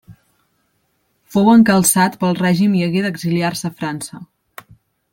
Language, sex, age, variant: Catalan, female, 19-29, Central